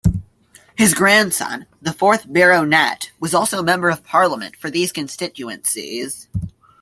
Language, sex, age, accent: English, male, under 19, Canadian English